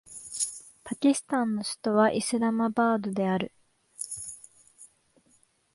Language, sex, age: Japanese, female, 19-29